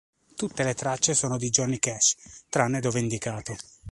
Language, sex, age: Italian, male, 30-39